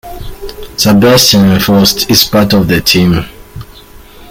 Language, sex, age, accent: English, male, 30-39, Southern African (South Africa, Zimbabwe, Namibia)